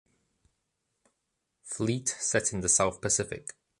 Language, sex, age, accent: English, male, under 19, England English